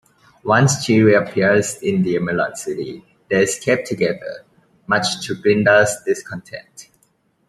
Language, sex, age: English, male, 19-29